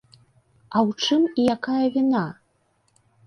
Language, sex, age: Belarusian, female, 40-49